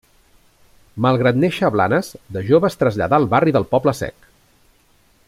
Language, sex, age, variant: Catalan, male, 40-49, Central